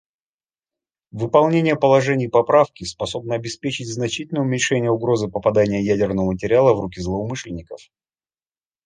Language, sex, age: Russian, male, 30-39